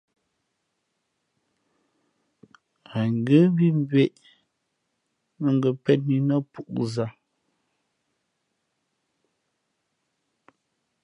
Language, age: Fe'fe', 19-29